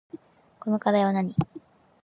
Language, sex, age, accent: Japanese, female, 19-29, 標準語